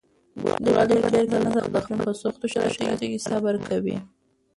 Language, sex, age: Pashto, female, under 19